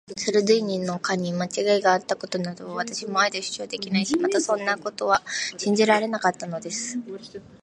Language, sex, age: Japanese, female, 19-29